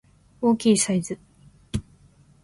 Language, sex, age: Japanese, female, 19-29